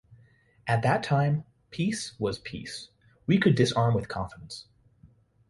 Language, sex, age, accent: English, male, 19-29, United States English